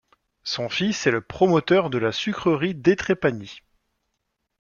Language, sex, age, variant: French, male, 30-39, Français de métropole